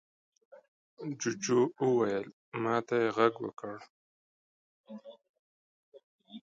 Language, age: Pashto, 19-29